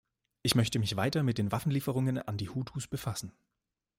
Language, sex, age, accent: German, male, 19-29, Deutschland Deutsch